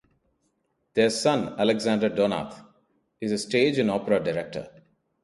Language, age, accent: English, 30-39, India and South Asia (India, Pakistan, Sri Lanka)